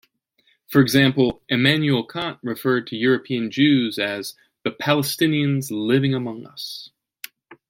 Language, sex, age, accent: English, male, 40-49, United States English